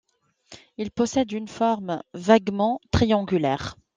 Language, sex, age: French, female, 30-39